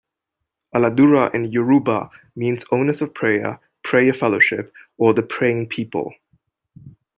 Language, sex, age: English, male, 30-39